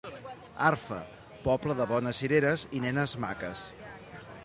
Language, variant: Catalan, Central